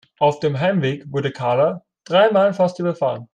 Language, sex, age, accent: German, male, 19-29, Österreichisches Deutsch